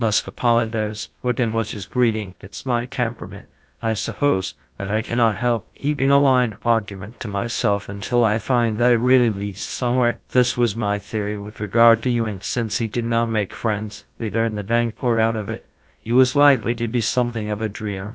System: TTS, GlowTTS